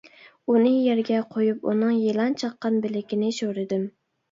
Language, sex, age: Uyghur, female, 19-29